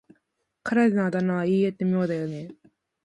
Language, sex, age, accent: Japanese, female, 19-29, 標準語